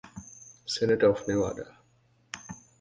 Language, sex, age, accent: English, male, 19-29, United States English